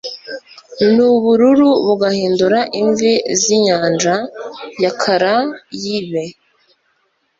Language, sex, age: Kinyarwanda, female, 19-29